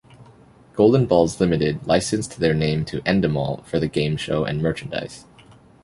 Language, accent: English, Canadian English